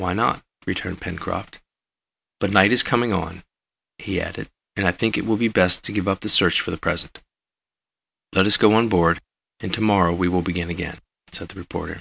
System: none